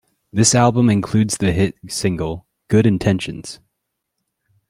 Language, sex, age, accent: English, male, 19-29, United States English